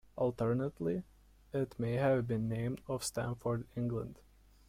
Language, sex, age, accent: English, male, under 19, United States English